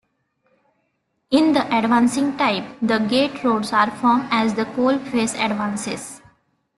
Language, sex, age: English, female, 19-29